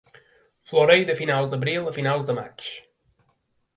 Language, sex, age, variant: Catalan, male, 30-39, Balear